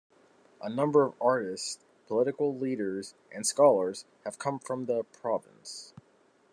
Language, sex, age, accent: English, male, 19-29, United States English